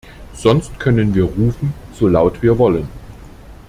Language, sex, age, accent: German, male, 40-49, Deutschland Deutsch